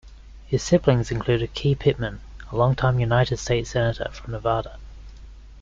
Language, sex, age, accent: English, male, 19-29, Australian English